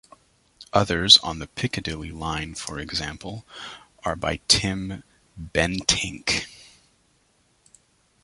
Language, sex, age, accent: English, male, 30-39, Canadian English